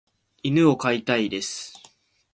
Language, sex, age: Japanese, male, 19-29